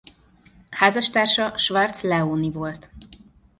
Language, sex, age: Hungarian, female, 40-49